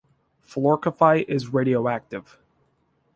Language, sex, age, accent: English, male, 19-29, United States English